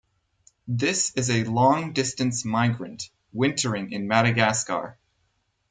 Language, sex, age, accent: English, male, 19-29, United States English